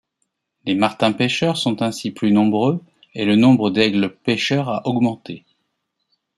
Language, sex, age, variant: French, male, 40-49, Français de métropole